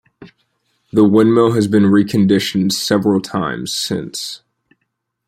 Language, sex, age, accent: English, male, 19-29, United States English